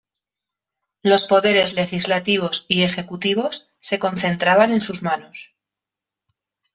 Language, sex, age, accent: Spanish, female, 50-59, España: Centro-Sur peninsular (Madrid, Toledo, Castilla-La Mancha)